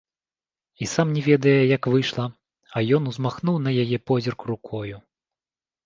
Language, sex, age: Belarusian, male, 30-39